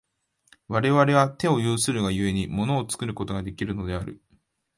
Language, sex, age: Japanese, male, 19-29